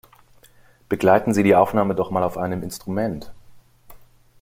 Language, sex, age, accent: German, male, 30-39, Deutschland Deutsch